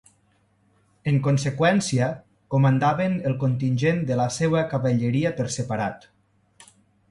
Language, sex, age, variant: Catalan, male, 30-39, Nord-Occidental